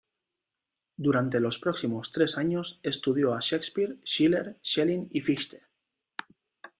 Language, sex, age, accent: Spanish, male, 19-29, España: Centro-Sur peninsular (Madrid, Toledo, Castilla-La Mancha)